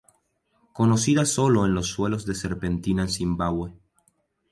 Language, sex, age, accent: Spanish, male, 19-29, España: Islas Canarias